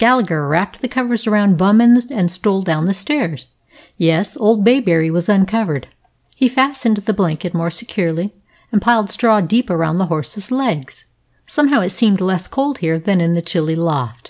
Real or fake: real